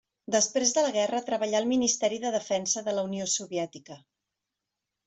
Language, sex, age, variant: Catalan, female, 40-49, Central